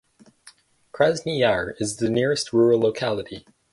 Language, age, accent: English, 19-29, United States English